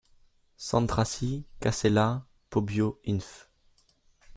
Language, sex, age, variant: French, male, under 19, Français de métropole